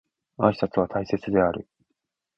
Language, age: Japanese, 19-29